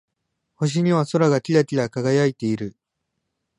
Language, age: Japanese, 19-29